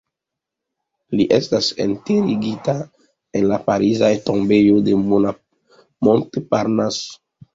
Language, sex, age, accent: Esperanto, male, 30-39, Internacia